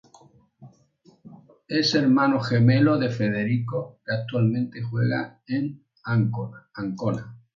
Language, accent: Spanish, España: Centro-Sur peninsular (Madrid, Toledo, Castilla-La Mancha)